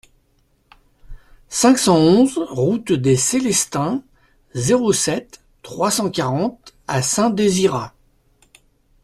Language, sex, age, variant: French, male, 60-69, Français de métropole